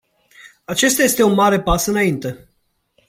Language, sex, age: Romanian, male, 30-39